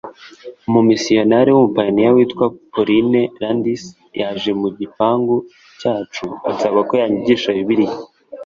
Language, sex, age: Kinyarwanda, male, 19-29